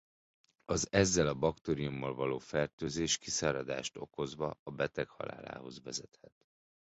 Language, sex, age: Hungarian, male, 40-49